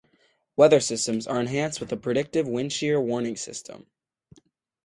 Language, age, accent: English, under 19, United States English